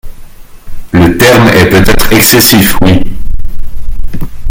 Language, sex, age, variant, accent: French, male, 19-29, Français d'Europe, Français de Suisse